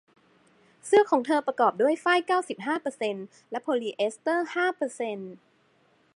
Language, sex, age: Thai, female, 19-29